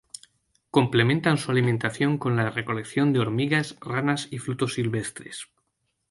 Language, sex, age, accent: Spanish, male, 30-39, España: Norte peninsular (Asturias, Castilla y León, Cantabria, País Vasco, Navarra, Aragón, La Rioja, Guadalajara, Cuenca)